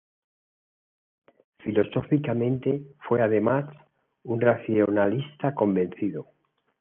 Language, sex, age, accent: Spanish, male, 50-59, España: Centro-Sur peninsular (Madrid, Toledo, Castilla-La Mancha)